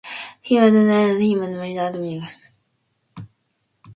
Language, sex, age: English, female, 19-29